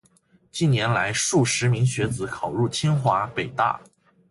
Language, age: Chinese, 19-29